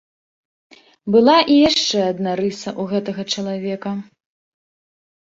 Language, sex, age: Belarusian, female, 30-39